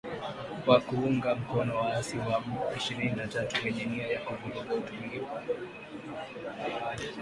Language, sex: Swahili, male